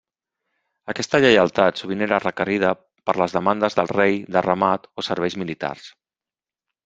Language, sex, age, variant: Catalan, male, 40-49, Central